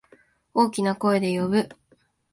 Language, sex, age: Japanese, female, 19-29